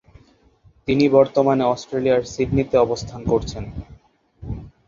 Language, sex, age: Bengali, male, 19-29